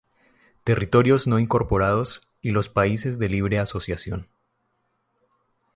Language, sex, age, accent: Spanish, male, 19-29, Caribe: Cuba, Venezuela, Puerto Rico, República Dominicana, Panamá, Colombia caribeña, México caribeño, Costa del golfo de México